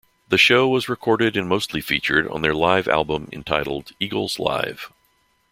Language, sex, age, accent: English, male, 60-69, United States English